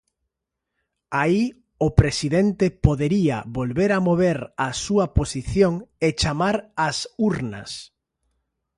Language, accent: Galician, Normativo (estándar)